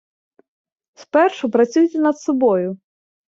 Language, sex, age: Ukrainian, female, 19-29